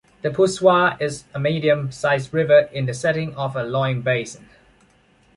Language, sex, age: English, male, 19-29